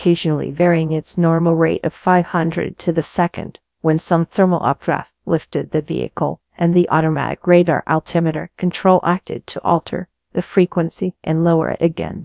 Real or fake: fake